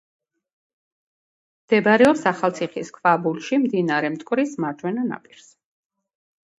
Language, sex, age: Georgian, female, 50-59